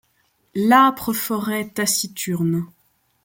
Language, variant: French, Français de métropole